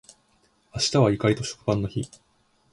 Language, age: Japanese, 19-29